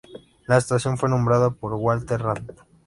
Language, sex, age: Spanish, male, 19-29